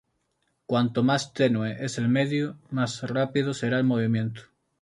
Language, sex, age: Spanish, male, 30-39